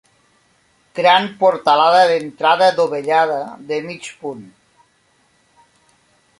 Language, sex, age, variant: Catalan, male, 40-49, Nord-Occidental